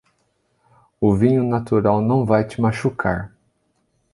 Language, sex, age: Portuguese, male, 30-39